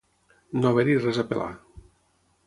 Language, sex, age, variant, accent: Catalan, male, 40-49, Tortosí, nord-occidental; Tortosí